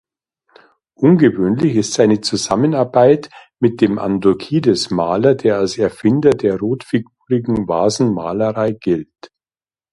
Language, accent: German, Deutschland Deutsch